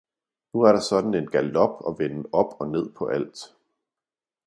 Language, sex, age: Danish, male, 40-49